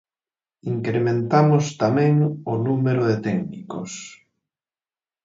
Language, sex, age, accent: Galician, male, 30-39, Central (gheada)